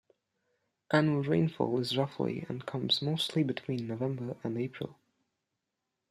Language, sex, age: English, male, under 19